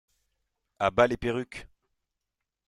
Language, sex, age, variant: French, male, under 19, Français de métropole